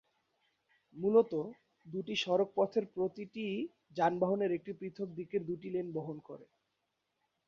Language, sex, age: Bengali, male, 19-29